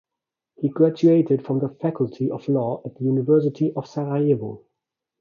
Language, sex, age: English, male, 30-39